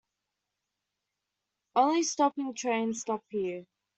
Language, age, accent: English, under 19, Australian English